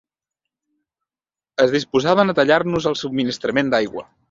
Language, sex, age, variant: Catalan, male, 30-39, Central